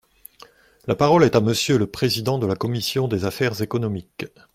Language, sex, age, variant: French, male, 60-69, Français de métropole